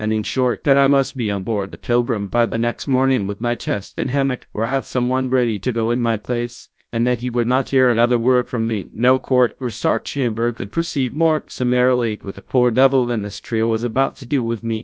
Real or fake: fake